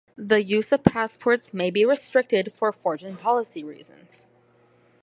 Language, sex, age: English, female, under 19